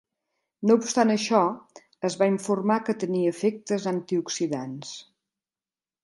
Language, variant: Catalan, Central